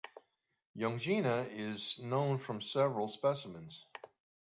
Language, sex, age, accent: English, male, 70-79, United States English